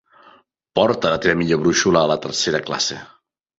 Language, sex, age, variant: Catalan, male, 30-39, Central